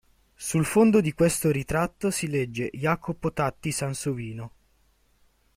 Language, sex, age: Italian, male, 19-29